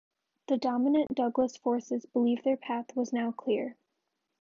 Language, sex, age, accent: English, female, under 19, United States English